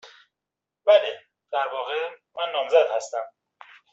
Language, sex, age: Persian, male, 30-39